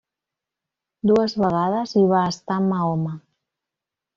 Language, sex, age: Catalan, female, 40-49